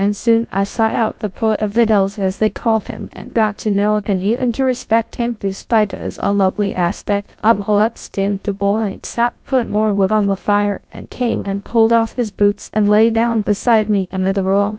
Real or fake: fake